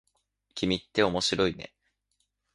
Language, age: Japanese, 19-29